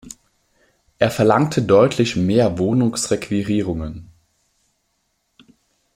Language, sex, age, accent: German, male, 19-29, Deutschland Deutsch